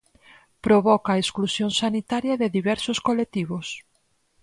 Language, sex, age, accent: Galician, female, 30-39, Atlántico (seseo e gheada)